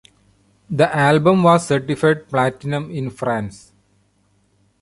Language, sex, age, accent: English, male, 40-49, India and South Asia (India, Pakistan, Sri Lanka)